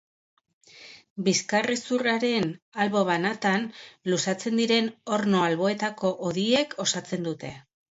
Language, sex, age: Basque, female, 40-49